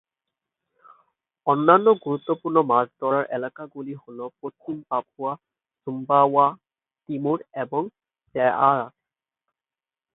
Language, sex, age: Bengali, male, 19-29